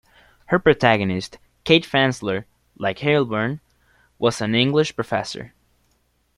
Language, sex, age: English, male, under 19